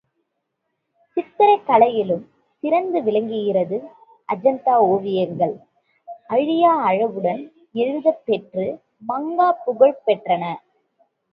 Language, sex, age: Tamil, female, 19-29